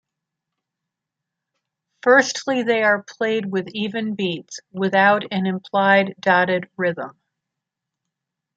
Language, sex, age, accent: English, female, 60-69, United States English